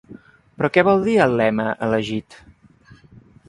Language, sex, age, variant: Catalan, male, 30-39, Central